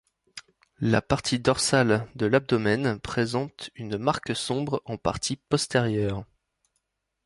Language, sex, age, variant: French, male, 30-39, Français de métropole